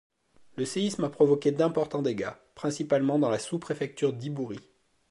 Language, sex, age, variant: French, male, 30-39, Français de métropole